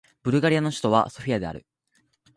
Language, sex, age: Japanese, male, 19-29